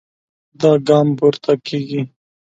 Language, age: Pashto, 19-29